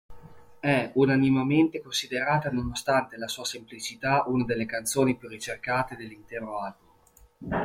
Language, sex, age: Italian, male, 30-39